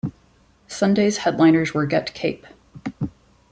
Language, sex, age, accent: English, female, 40-49, United States English